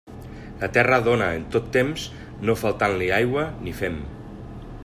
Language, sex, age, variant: Catalan, male, 40-49, Nord-Occidental